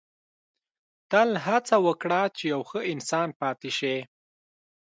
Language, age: Pashto, 19-29